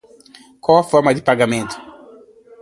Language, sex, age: Portuguese, male, 50-59